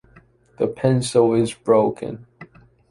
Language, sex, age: English, male, 19-29